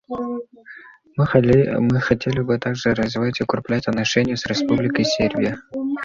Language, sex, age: Russian, male, 19-29